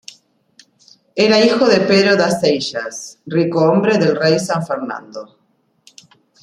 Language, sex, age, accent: Spanish, female, 50-59, Rioplatense: Argentina, Uruguay, este de Bolivia, Paraguay